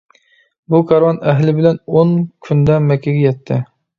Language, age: Uyghur, 40-49